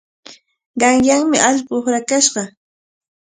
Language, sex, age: Cajatambo North Lima Quechua, female, 30-39